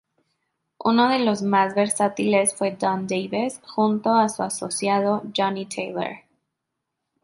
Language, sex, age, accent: Spanish, female, 19-29, México